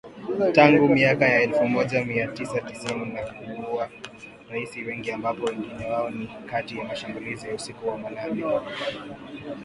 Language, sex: Swahili, male